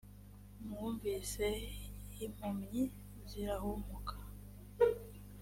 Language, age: Kinyarwanda, 19-29